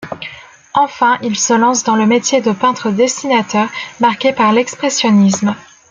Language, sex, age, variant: French, female, 19-29, Français de métropole